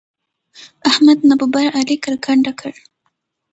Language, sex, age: Pashto, female, 19-29